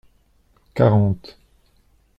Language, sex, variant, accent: French, male, Français d'Europe, Français de Suisse